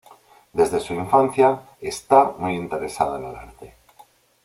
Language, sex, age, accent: Spanish, male, 40-49, España: Norte peninsular (Asturias, Castilla y León, Cantabria, País Vasco, Navarra, Aragón, La Rioja, Guadalajara, Cuenca)